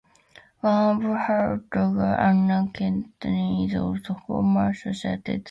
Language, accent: English, United States English